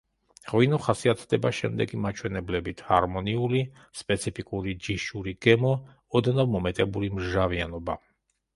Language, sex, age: Georgian, male, 50-59